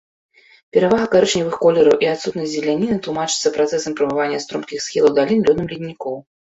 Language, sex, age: Belarusian, female, 30-39